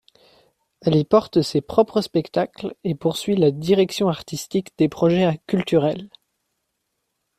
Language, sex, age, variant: French, male, under 19, Français de métropole